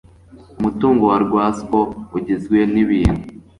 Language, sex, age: Kinyarwanda, male, under 19